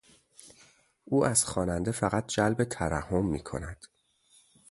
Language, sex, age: Persian, male, 30-39